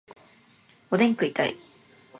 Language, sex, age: Japanese, female, 19-29